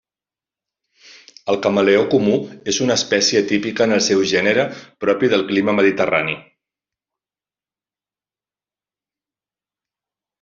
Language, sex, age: Catalan, male, 50-59